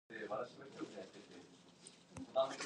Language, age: English, 19-29